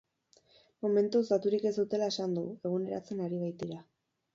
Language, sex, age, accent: Basque, female, 19-29, Mendebalekoa (Araba, Bizkaia, Gipuzkoako mendebaleko herri batzuk)